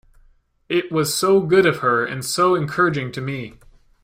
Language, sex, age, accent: English, male, 19-29, Canadian English